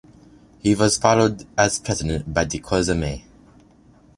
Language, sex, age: English, male, 19-29